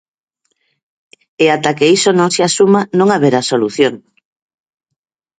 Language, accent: Galician, Normativo (estándar)